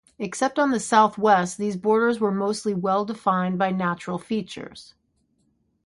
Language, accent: English, United States English